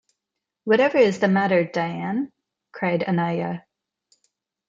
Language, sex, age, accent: English, female, 30-39, India and South Asia (India, Pakistan, Sri Lanka)